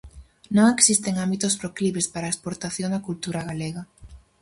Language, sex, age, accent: Galician, female, under 19, Central (gheada)